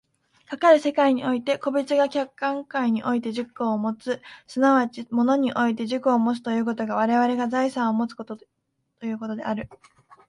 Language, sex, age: Japanese, female, 19-29